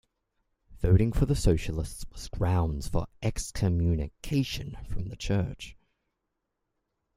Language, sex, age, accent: English, male, 19-29, England English